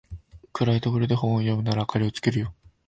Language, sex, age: Japanese, male, 19-29